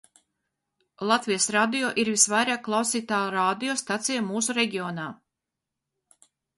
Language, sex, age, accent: Latvian, female, 50-59, Latgaliešu